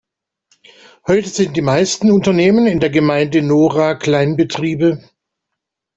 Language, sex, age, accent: German, male, 50-59, Deutschland Deutsch